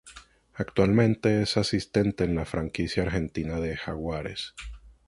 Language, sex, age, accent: Spanish, male, 19-29, Caribe: Cuba, Venezuela, Puerto Rico, República Dominicana, Panamá, Colombia caribeña, México caribeño, Costa del golfo de México